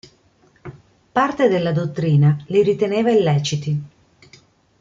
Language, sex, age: Italian, female, 50-59